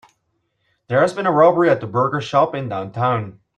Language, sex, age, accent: English, male, 19-29, United States English